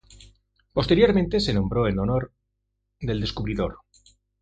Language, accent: Spanish, España: Centro-Sur peninsular (Madrid, Toledo, Castilla-La Mancha)